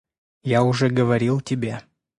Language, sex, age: Russian, male, 30-39